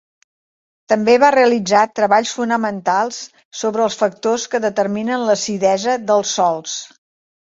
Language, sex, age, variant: Catalan, female, 60-69, Central